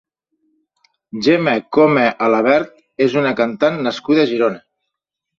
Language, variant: Catalan, Septentrional